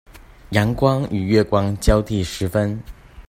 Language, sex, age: Chinese, male, 19-29